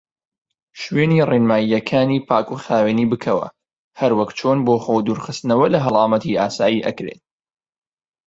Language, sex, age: Central Kurdish, male, 19-29